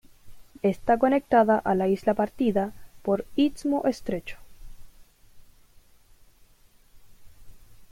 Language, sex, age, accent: Spanish, female, 19-29, Chileno: Chile, Cuyo